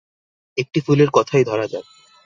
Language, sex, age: Bengali, male, 19-29